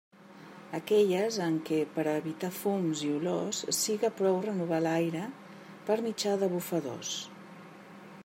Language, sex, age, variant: Catalan, female, 50-59, Central